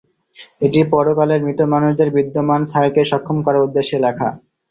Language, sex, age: Bengali, male, 19-29